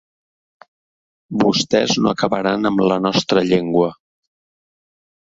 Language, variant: Catalan, Central